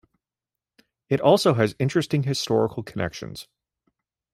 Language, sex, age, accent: English, male, 40-49, United States English